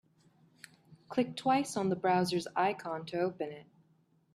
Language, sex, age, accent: English, female, 19-29, United States English